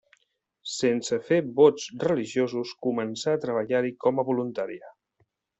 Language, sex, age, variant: Catalan, male, 40-49, Central